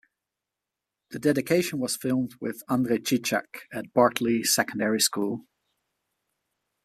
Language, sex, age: English, male, 30-39